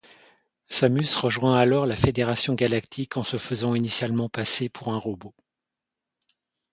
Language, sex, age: French, male, 50-59